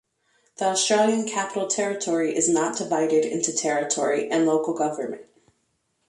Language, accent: English, United States English